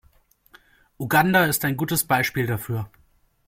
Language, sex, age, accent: German, male, 19-29, Deutschland Deutsch